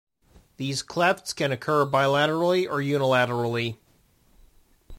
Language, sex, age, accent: English, male, 30-39, United States English